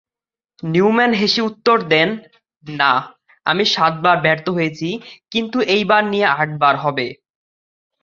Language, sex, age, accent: Bengali, male, 19-29, Bangladeshi